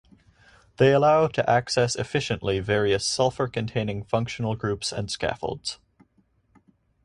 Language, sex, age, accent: English, male, under 19, United States English